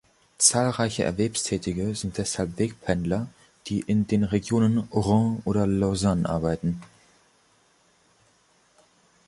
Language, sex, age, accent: German, male, under 19, Deutschland Deutsch